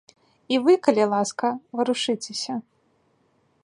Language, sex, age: Belarusian, female, 19-29